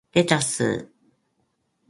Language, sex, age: Japanese, female, 60-69